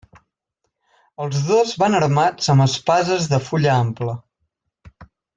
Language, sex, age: Catalan, male, under 19